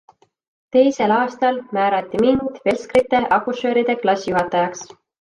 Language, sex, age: Estonian, female, 19-29